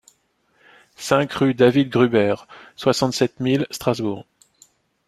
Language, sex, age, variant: French, male, 40-49, Français de métropole